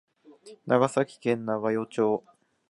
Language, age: Japanese, 30-39